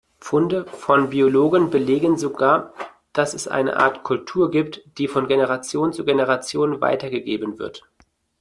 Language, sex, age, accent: German, male, 30-39, Deutschland Deutsch